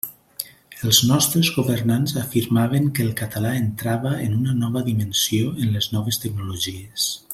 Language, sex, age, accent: Catalan, male, 40-49, valencià